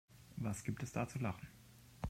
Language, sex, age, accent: German, male, 30-39, Deutschland Deutsch